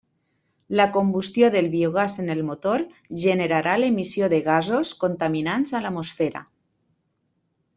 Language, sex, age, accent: Catalan, female, 30-39, valencià